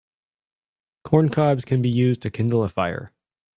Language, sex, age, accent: English, male, 30-39, United States English